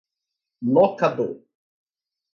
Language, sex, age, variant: Portuguese, male, 19-29, Portuguese (Brasil)